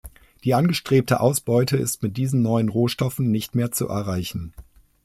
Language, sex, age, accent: German, male, 50-59, Deutschland Deutsch